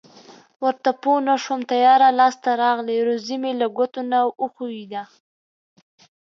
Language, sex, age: Pashto, female, 19-29